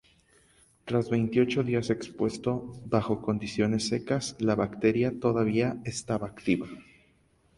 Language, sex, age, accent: Spanish, male, 19-29, México